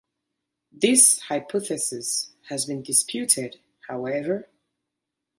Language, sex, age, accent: English, female, 30-39, England English